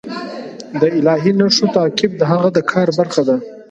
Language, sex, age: Pashto, male, 30-39